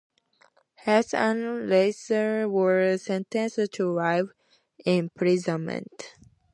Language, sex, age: English, female, 19-29